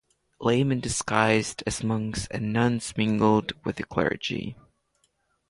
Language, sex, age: English, male, under 19